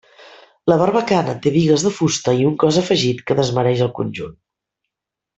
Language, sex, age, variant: Catalan, female, 40-49, Central